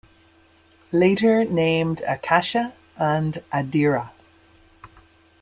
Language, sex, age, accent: English, female, 50-59, Irish English